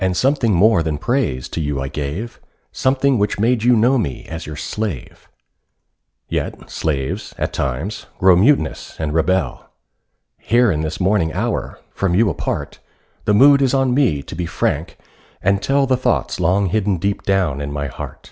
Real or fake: real